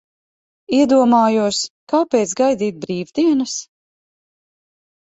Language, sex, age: Latvian, female, 40-49